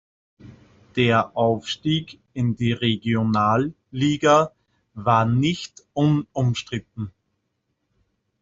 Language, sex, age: German, male, 30-39